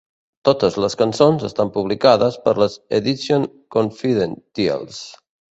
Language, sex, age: Catalan, male, 40-49